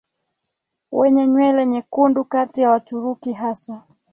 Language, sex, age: Swahili, female, 19-29